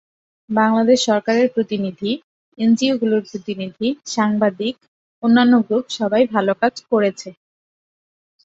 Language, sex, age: Bengali, female, 19-29